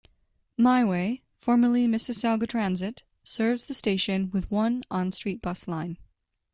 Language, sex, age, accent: English, female, 19-29, United States English